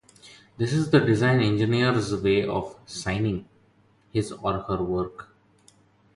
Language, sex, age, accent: English, male, 30-39, India and South Asia (India, Pakistan, Sri Lanka)